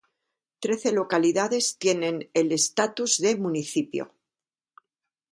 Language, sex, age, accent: Spanish, female, 60-69, España: Norte peninsular (Asturias, Castilla y León, Cantabria, País Vasco, Navarra, Aragón, La Rioja, Guadalajara, Cuenca)